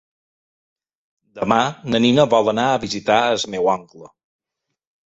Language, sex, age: Catalan, male, 50-59